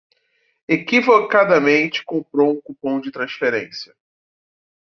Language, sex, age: Portuguese, male, 40-49